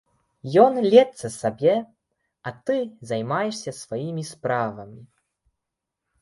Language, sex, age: Belarusian, male, 19-29